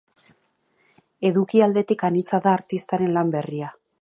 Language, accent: Basque, Mendebalekoa (Araba, Bizkaia, Gipuzkoako mendebaleko herri batzuk)